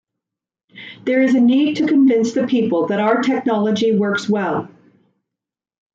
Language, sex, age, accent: English, female, 40-49, Canadian English